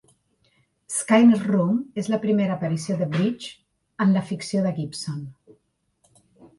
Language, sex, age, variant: Catalan, female, 40-49, Central